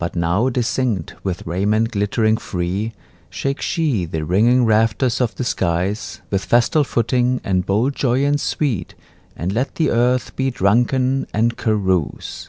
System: none